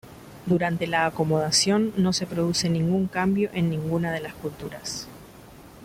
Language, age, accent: Spanish, 50-59, Rioplatense: Argentina, Uruguay, este de Bolivia, Paraguay